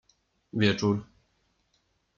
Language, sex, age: Polish, male, 30-39